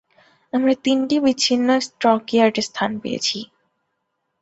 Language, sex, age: Bengali, female, 19-29